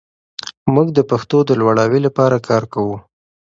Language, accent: Pashto, پکتیا ولایت، احمدزی